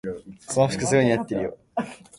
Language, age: Japanese, under 19